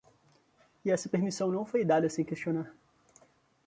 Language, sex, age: Portuguese, male, 19-29